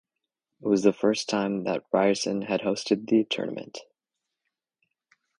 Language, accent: English, United States English; Canadian English